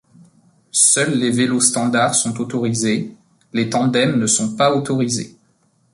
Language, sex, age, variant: French, male, 30-39, Français de métropole